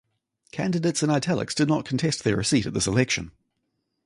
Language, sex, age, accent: English, male, 30-39, New Zealand English